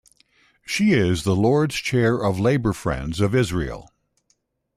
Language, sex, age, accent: English, male, 60-69, United States English